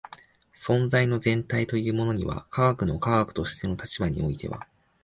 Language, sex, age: Japanese, male, 19-29